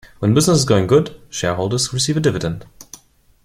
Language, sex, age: English, male, 19-29